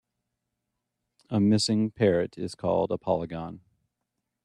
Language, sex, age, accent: English, male, 30-39, United States English